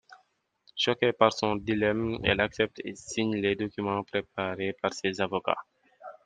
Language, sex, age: French, male, 19-29